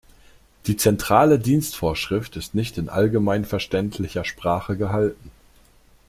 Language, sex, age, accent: German, male, 30-39, Deutschland Deutsch